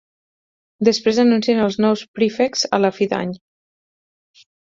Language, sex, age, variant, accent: Catalan, female, 30-39, Nord-Occidental, Lleidatà